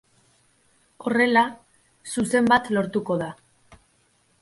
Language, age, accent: Basque, 19-29, Mendebalekoa (Araba, Bizkaia, Gipuzkoako mendebaleko herri batzuk)